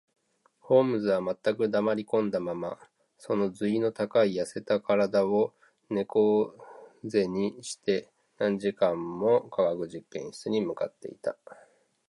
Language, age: Japanese, 30-39